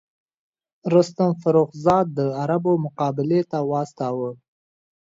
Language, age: Pashto, under 19